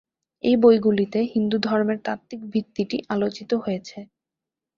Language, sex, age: Bengali, female, under 19